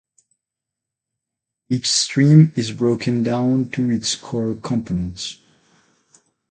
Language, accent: English, United States English